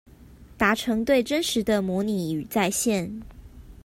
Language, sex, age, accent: Chinese, female, 19-29, 出生地：臺北市